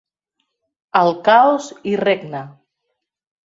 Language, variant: Catalan, Central